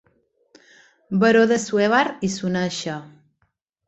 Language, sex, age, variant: Catalan, female, 40-49, Balear